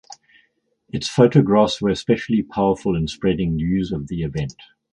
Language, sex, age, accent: English, male, 60-69, England English